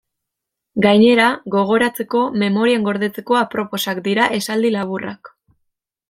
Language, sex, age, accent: Basque, female, 19-29, Mendebalekoa (Araba, Bizkaia, Gipuzkoako mendebaleko herri batzuk)